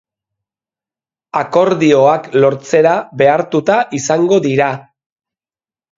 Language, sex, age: Basque, male, 50-59